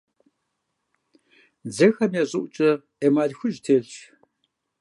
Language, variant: Kabardian, Адыгэбзэ (Къэбэрдей, Кирил, псоми зэдай)